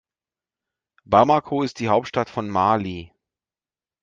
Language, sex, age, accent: German, male, 40-49, Deutschland Deutsch